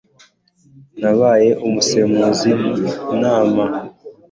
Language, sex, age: Kinyarwanda, male, 19-29